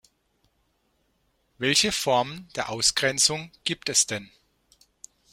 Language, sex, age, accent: German, male, 40-49, Deutschland Deutsch